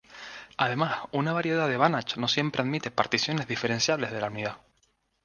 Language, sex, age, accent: Spanish, male, 19-29, España: Islas Canarias